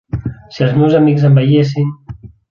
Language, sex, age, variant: Catalan, male, 30-39, Central